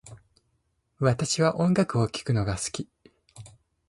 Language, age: Japanese, 19-29